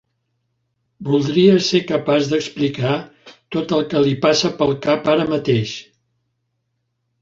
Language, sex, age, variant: Catalan, male, 70-79, Central